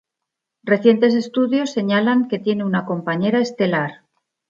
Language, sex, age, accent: Spanish, female, 50-59, España: Centro-Sur peninsular (Madrid, Toledo, Castilla-La Mancha)